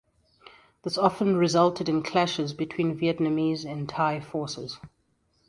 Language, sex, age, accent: English, female, 30-39, Southern African (South Africa, Zimbabwe, Namibia)